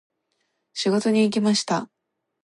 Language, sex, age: Japanese, female, 19-29